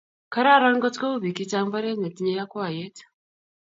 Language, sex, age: Kalenjin, female, 19-29